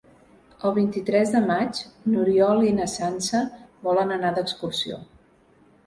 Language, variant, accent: Catalan, Central, central